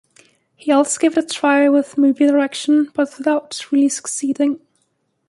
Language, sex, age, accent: English, female, 19-29, England English